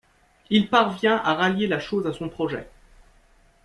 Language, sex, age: French, male, 30-39